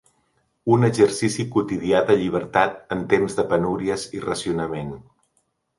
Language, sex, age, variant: Catalan, male, 50-59, Central